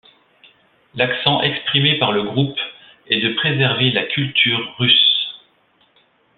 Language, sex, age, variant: French, male, 30-39, Français de métropole